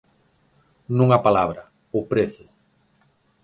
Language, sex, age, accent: Galician, male, 50-59, Oriental (común en zona oriental)